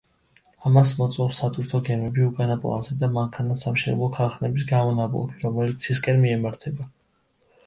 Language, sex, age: Georgian, male, 19-29